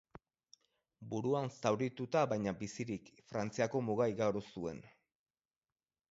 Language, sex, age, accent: Basque, male, 40-49, Erdialdekoa edo Nafarra (Gipuzkoa, Nafarroa)